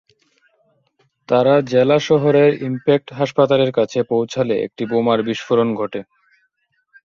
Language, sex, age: Bengali, male, under 19